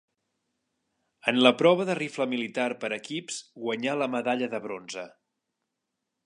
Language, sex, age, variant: Catalan, male, 40-49, Central